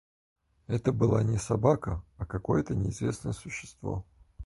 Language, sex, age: Russian, male, 30-39